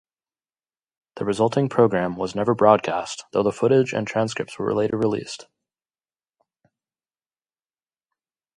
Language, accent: English, United States English